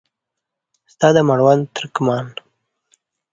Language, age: Pashto, under 19